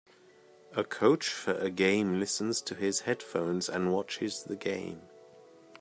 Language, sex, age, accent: English, male, 30-39, England English